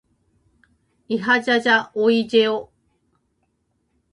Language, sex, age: Japanese, female, 50-59